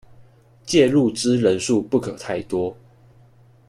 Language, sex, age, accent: Chinese, male, 19-29, 出生地：臺北市